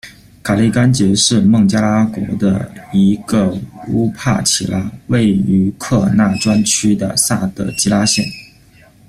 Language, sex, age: Chinese, male, 19-29